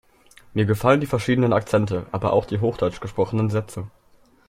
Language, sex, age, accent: German, male, under 19, Deutschland Deutsch